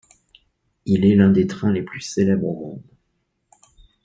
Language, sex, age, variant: French, male, 40-49, Français de métropole